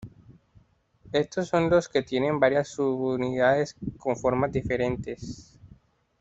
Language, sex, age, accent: Spanish, male, 19-29, Caribe: Cuba, Venezuela, Puerto Rico, República Dominicana, Panamá, Colombia caribeña, México caribeño, Costa del golfo de México